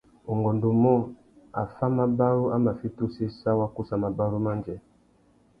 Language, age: Tuki, 40-49